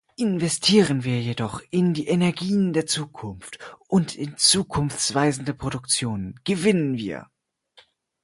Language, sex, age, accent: German, male, 19-29, Deutschland Deutsch